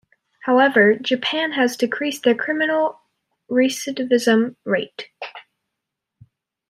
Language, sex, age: English, female, under 19